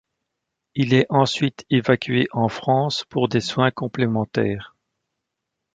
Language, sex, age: French, male, 40-49